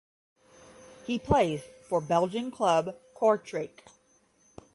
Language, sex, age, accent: English, female, 40-49, United States English; Midwestern